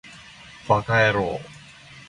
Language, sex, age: Japanese, male, 19-29